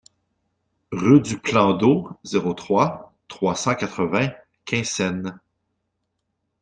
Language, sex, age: French, male, 40-49